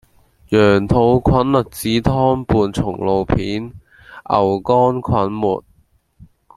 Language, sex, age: Cantonese, male, under 19